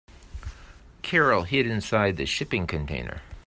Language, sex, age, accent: English, male, 60-69, United States English